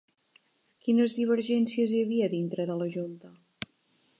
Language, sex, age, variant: Catalan, female, 40-49, Central